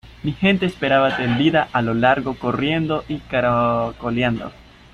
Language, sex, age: Spanish, male, 30-39